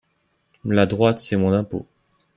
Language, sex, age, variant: French, male, 19-29, Français de métropole